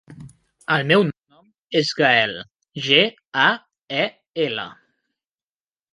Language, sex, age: Catalan, male, 30-39